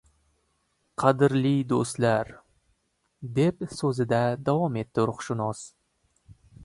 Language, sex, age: Uzbek, male, 19-29